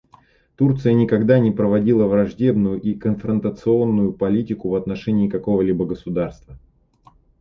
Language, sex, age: Russian, male, 30-39